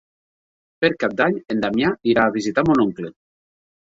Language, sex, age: Catalan, male, 40-49